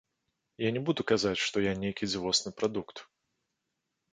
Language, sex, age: Belarusian, male, 40-49